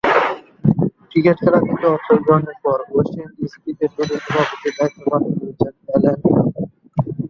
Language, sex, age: Bengali, male, 19-29